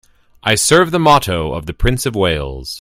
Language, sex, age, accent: English, male, 40-49, United States English